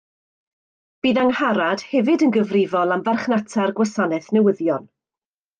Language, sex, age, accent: Welsh, female, 50-59, Y Deyrnas Unedig Cymraeg